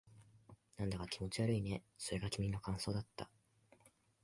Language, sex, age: Japanese, male, 19-29